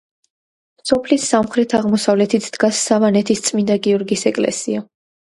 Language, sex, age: Georgian, female, under 19